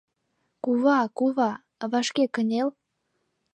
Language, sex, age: Mari, female, under 19